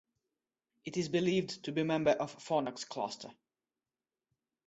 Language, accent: English, Russian; Slavic